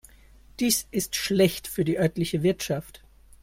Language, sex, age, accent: German, male, 19-29, Deutschland Deutsch